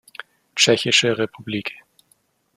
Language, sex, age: German, male, 30-39